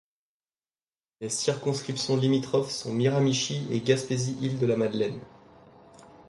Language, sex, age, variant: French, male, 19-29, Français de métropole